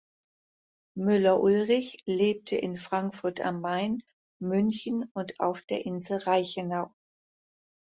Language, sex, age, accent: German, female, 60-69, Deutschland Deutsch